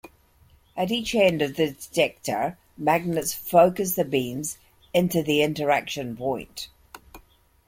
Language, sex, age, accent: English, female, 60-69, Scottish English